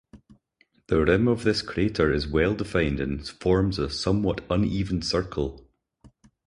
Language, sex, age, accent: English, male, 30-39, Scottish English